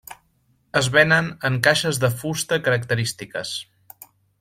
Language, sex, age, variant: Catalan, male, 19-29, Central